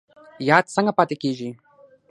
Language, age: Pashto, under 19